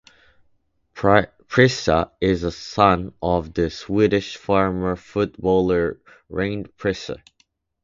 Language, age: English, 19-29